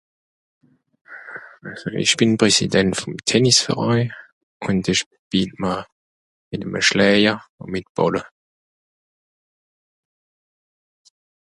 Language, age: Swiss German, 40-49